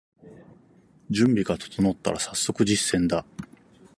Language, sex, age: Japanese, male, 40-49